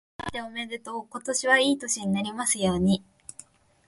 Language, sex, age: Japanese, female, 19-29